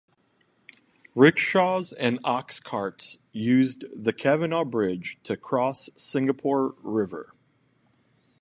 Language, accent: English, United States English